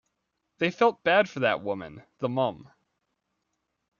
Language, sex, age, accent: English, male, 19-29, Canadian English